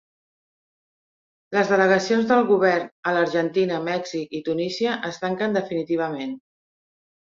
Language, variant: Catalan, Central